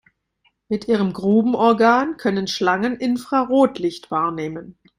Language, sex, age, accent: German, female, 40-49, Deutschland Deutsch